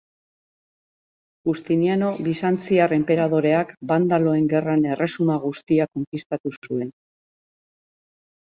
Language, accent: Basque, Mendebalekoa (Araba, Bizkaia, Gipuzkoako mendebaleko herri batzuk)